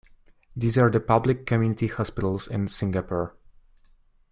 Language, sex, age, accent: English, male, under 19, United States English